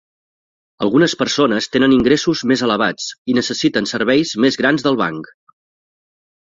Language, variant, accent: Catalan, Central, gironí